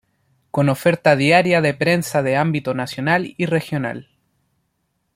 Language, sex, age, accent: Spanish, male, 19-29, Chileno: Chile, Cuyo